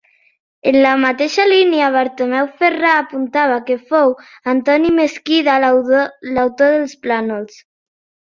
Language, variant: Catalan, Central